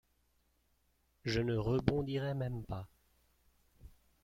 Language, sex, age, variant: French, male, 40-49, Français de métropole